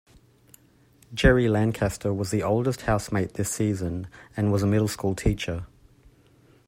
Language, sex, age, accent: English, male, 30-39, Australian English